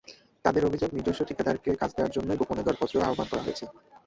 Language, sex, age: Bengali, male, 19-29